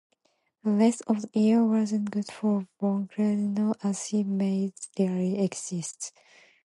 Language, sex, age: English, female, 19-29